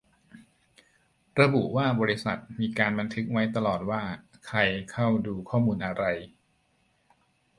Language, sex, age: Thai, male, 40-49